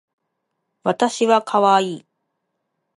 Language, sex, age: Japanese, female, 30-39